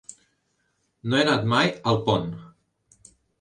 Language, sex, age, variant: Catalan, male, under 19, Central